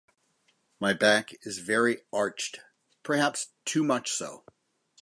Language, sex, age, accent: English, male, 50-59, United States English